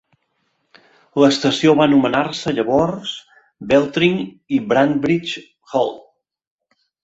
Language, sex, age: Catalan, male, 50-59